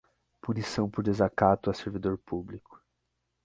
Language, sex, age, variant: Portuguese, male, 30-39, Portuguese (Brasil)